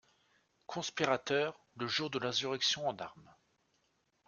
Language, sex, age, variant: French, male, 30-39, Français de métropole